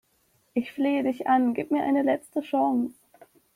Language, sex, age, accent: German, female, 19-29, Deutschland Deutsch